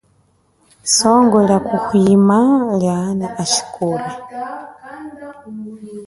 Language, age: Chokwe, 40-49